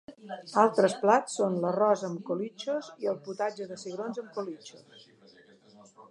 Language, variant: Catalan, Central